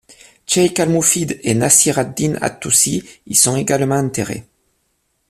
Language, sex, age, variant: French, male, 30-39, Français de métropole